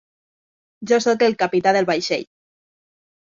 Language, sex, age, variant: Catalan, female, 19-29, Nord-Occidental